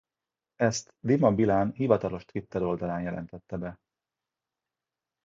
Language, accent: Hungarian, budapesti